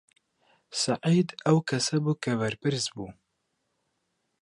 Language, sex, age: Central Kurdish, male, 19-29